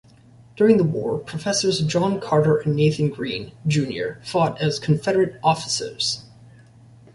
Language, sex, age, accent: English, male, 19-29, United States English